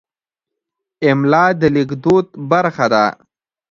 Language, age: Pashto, 19-29